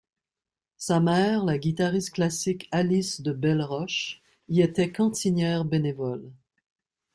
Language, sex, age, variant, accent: French, female, 50-59, Français d'Amérique du Nord, Français du Canada